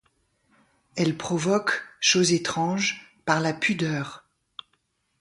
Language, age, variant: French, 60-69, Français de métropole